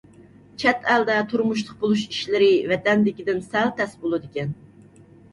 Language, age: Uyghur, 30-39